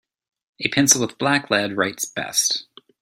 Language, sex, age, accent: English, male, 30-39, United States English